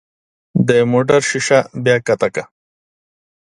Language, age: Pashto, 30-39